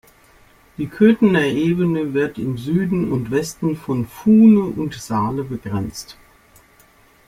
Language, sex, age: German, female, 60-69